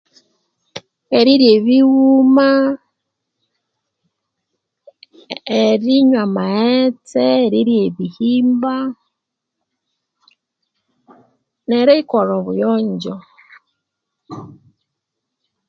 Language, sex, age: Konzo, female, 40-49